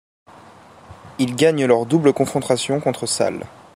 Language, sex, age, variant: French, male, 19-29, Français de métropole